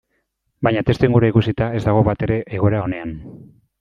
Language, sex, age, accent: Basque, male, 40-49, Mendebalekoa (Araba, Bizkaia, Gipuzkoako mendebaleko herri batzuk)